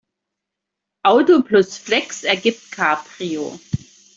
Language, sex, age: German, female, 60-69